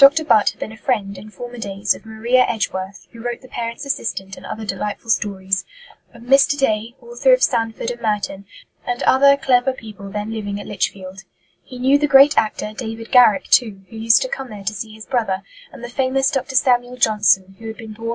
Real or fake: real